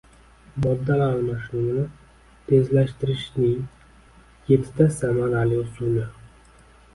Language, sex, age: Uzbek, male, 19-29